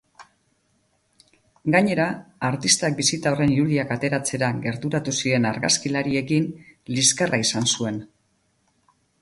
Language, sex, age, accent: Basque, female, 50-59, Mendebalekoa (Araba, Bizkaia, Gipuzkoako mendebaleko herri batzuk)